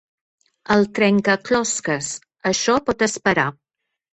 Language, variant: Catalan, Septentrional